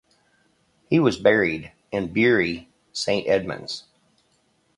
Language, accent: English, United States English